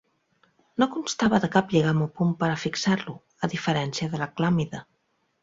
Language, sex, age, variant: Catalan, female, 40-49, Central